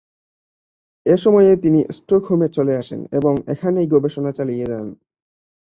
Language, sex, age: Bengali, male, 19-29